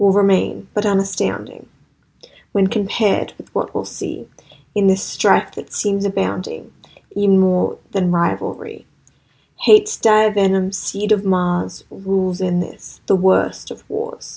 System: none